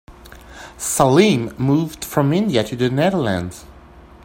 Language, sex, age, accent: English, male, 19-29, Canadian English